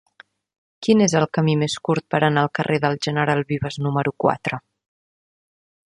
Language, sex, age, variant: Catalan, female, 30-39, Central